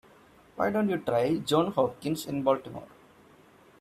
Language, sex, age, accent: English, male, 19-29, India and South Asia (India, Pakistan, Sri Lanka)